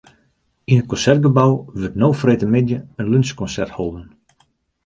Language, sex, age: Western Frisian, male, 50-59